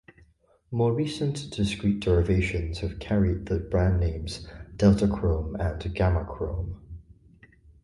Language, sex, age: English, male, 30-39